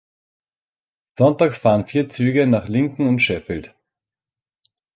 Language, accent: German, Österreichisches Deutsch